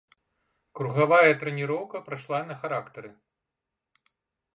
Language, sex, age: Belarusian, male, 50-59